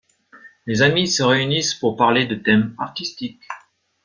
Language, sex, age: French, male, 50-59